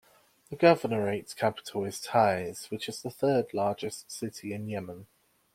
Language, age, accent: English, 19-29, England English